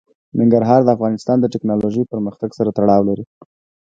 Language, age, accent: Pashto, 19-29, معیاري پښتو